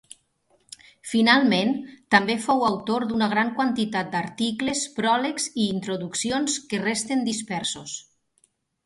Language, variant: Catalan, Nord-Occidental